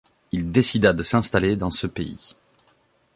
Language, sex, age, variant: French, male, 30-39, Français de métropole